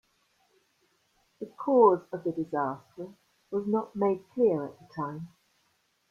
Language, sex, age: English, female, 60-69